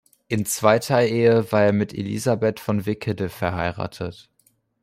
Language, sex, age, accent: German, male, under 19, Deutschland Deutsch